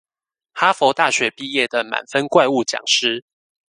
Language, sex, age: Chinese, male, 30-39